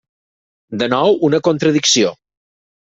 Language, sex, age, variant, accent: Catalan, male, 30-39, Balear, mallorquí